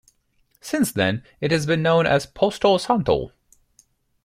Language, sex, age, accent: English, male, 19-29, United States English